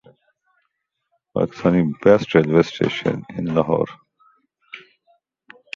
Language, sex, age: English, male, 50-59